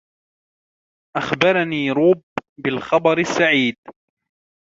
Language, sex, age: Arabic, male, 19-29